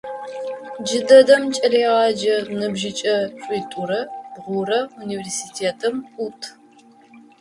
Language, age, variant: Adyghe, 50-59, Адыгабзэ (Кирил, пстэумэ зэдыряе)